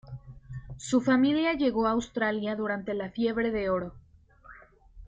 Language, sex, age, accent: Spanish, female, 19-29, México